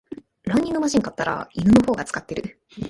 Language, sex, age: Japanese, male, 19-29